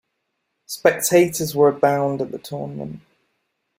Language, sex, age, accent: English, male, 19-29, England English